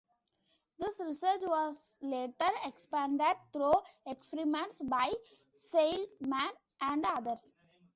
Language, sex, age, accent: English, female, under 19, India and South Asia (India, Pakistan, Sri Lanka)